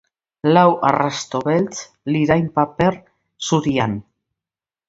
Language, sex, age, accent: Basque, female, 60-69, Mendebalekoa (Araba, Bizkaia, Gipuzkoako mendebaleko herri batzuk)